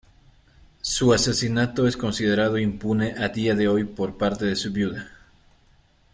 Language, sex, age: Spanish, male, 30-39